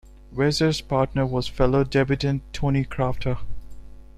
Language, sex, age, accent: English, male, 19-29, India and South Asia (India, Pakistan, Sri Lanka)